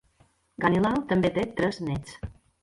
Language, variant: Catalan, Balear